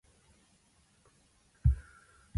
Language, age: English, 19-29